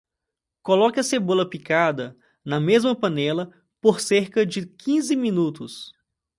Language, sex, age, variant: Portuguese, male, 30-39, Portuguese (Brasil)